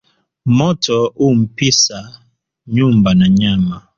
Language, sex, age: Swahili, male, 30-39